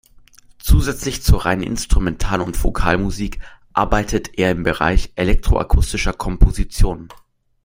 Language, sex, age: German, male, under 19